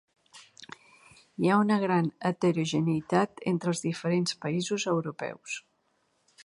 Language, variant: Catalan, Central